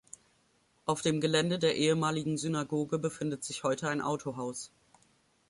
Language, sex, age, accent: German, female, 19-29, Deutschland Deutsch